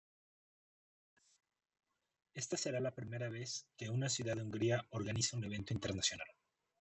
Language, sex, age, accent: Spanish, male, 30-39, México